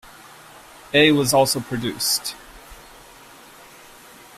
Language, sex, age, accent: English, male, 30-39, United States English